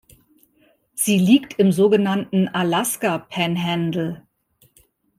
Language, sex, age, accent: German, female, 50-59, Deutschland Deutsch